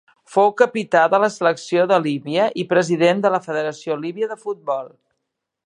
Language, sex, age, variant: Catalan, female, 50-59, Central